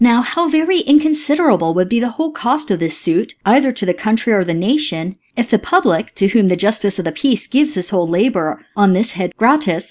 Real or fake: real